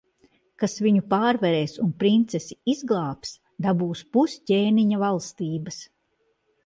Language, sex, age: Latvian, female, 60-69